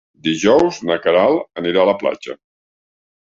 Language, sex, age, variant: Catalan, male, 60-69, Central